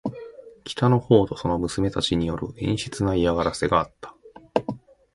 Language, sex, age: Japanese, male, 40-49